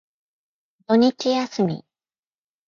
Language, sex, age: Japanese, female, 50-59